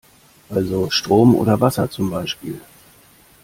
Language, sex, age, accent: German, male, 30-39, Deutschland Deutsch